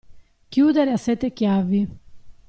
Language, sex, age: Italian, female, 50-59